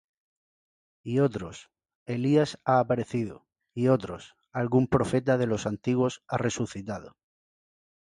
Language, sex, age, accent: Spanish, male, 40-49, España: Sur peninsular (Andalucia, Extremadura, Murcia)